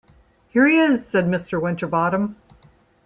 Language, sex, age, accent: English, female, 50-59, United States English